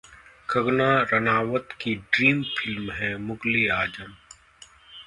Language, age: Hindi, 40-49